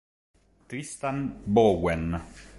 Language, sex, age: Italian, male, 30-39